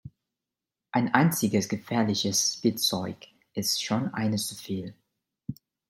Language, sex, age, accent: German, male, 30-39, Deutschland Deutsch